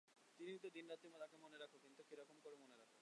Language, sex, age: Bengali, male, 19-29